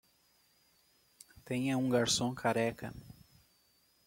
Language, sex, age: Portuguese, male, 30-39